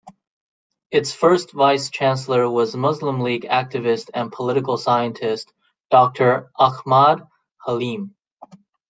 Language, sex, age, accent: English, male, 30-39, United States English